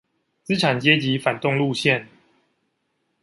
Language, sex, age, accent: Chinese, male, 19-29, 出生地：臺北市